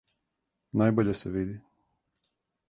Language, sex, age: Serbian, male, 30-39